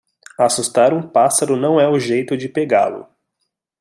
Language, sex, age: Portuguese, male, 19-29